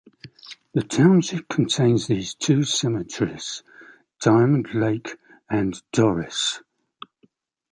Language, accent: English, England English